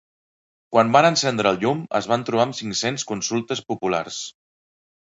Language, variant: Catalan, Central